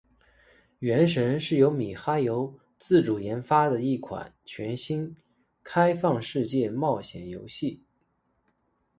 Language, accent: Chinese, 出生地：河南省